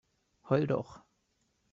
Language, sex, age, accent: German, male, 19-29, Deutschland Deutsch